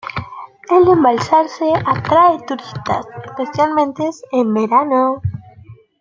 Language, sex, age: Spanish, female, 19-29